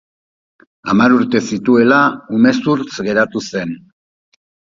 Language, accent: Basque, Erdialdekoa edo Nafarra (Gipuzkoa, Nafarroa)